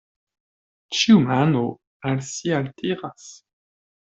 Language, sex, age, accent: Esperanto, male, 19-29, Internacia